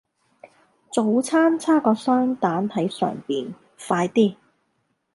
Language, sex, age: Cantonese, female, 40-49